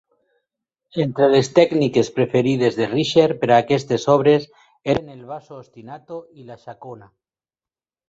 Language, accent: Catalan, valencià